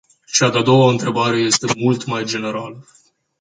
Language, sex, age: Romanian, male, 19-29